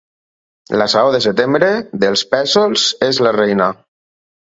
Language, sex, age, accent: Catalan, male, 30-39, apitxat